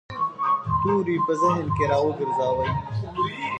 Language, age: Pashto, 19-29